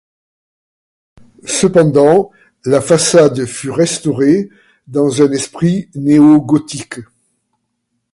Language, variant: French, Français de métropole